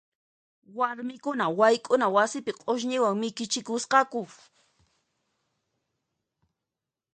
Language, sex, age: Puno Quechua, female, 30-39